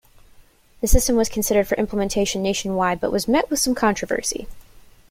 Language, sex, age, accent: English, female, 19-29, United States English